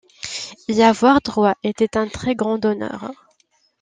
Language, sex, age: French, female, 19-29